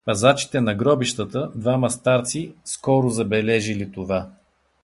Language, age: Bulgarian, 60-69